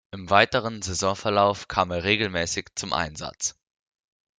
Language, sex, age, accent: German, male, under 19, Deutschland Deutsch